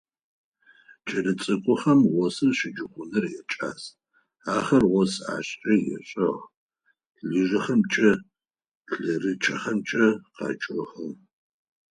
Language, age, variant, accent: Adyghe, 40-49, Адыгабзэ (Кирил, пстэумэ зэдыряе), Кıэмгуй (Çemguy)